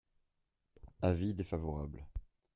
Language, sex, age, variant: French, male, 30-39, Français de métropole